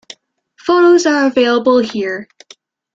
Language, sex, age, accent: English, female, under 19, United States English